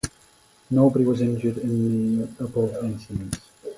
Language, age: English, 30-39